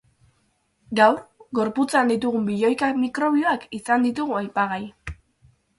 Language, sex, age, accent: Basque, female, under 19, Mendebalekoa (Araba, Bizkaia, Gipuzkoako mendebaleko herri batzuk)